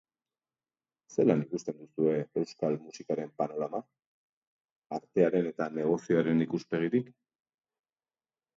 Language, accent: Basque, Erdialdekoa edo Nafarra (Gipuzkoa, Nafarroa)